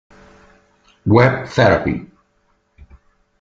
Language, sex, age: Italian, male, 50-59